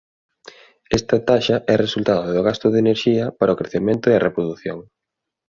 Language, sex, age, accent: Galician, male, 30-39, Normativo (estándar)